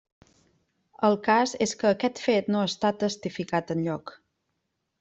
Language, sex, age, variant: Catalan, female, 30-39, Central